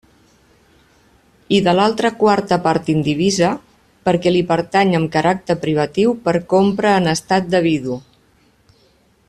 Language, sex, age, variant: Catalan, female, 50-59, Central